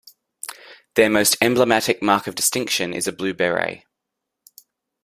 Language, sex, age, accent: English, male, 30-39, Australian English